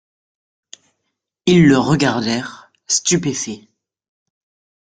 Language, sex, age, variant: French, male, under 19, Français de métropole